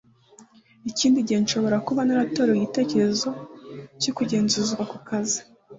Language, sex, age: Kinyarwanda, female, 19-29